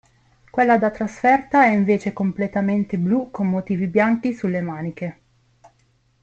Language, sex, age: Italian, female, 19-29